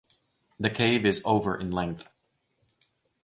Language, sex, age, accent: English, male, 50-59, United States English